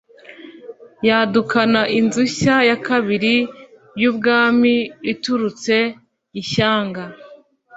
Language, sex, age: Kinyarwanda, female, 19-29